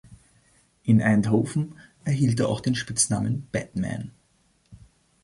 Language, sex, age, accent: German, male, 30-39, Österreichisches Deutsch